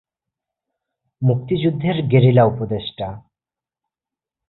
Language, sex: Bengali, male